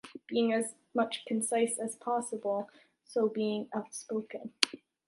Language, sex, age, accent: English, female, 19-29, United States English